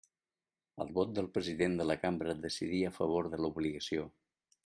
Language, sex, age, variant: Catalan, male, 60-69, Central